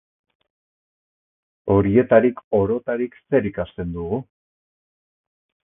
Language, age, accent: Basque, 60-69, Erdialdekoa edo Nafarra (Gipuzkoa, Nafarroa)